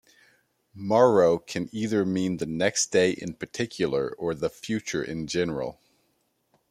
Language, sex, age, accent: English, male, 30-39, United States English